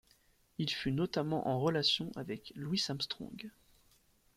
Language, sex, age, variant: French, male, 19-29, Français de métropole